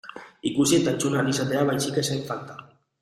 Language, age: Basque, 19-29